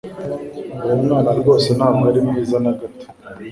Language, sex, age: Kinyarwanda, male, 19-29